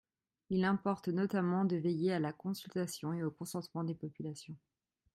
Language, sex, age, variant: French, female, 19-29, Français de métropole